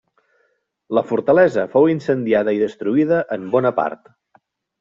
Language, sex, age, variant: Catalan, male, 30-39, Nord-Occidental